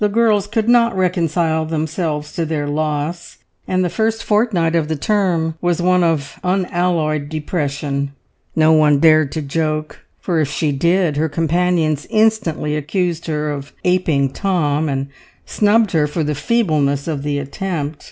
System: none